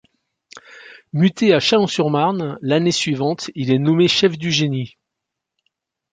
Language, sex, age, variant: French, male, 60-69, Français de métropole